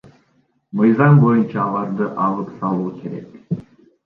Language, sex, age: Kyrgyz, male, 19-29